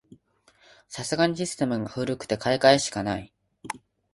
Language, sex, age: Japanese, male, 19-29